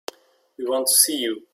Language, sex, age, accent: English, male, 30-39, United States English